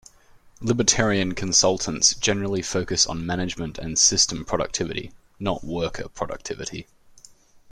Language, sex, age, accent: English, male, 19-29, Australian English